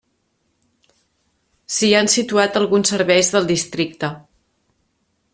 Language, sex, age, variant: Catalan, female, 40-49, Central